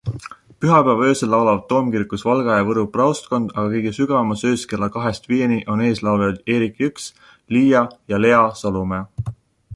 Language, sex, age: Estonian, male, 19-29